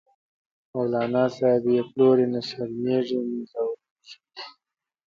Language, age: Pashto, 30-39